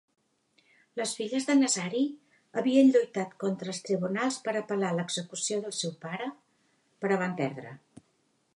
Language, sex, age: Catalan, female, 60-69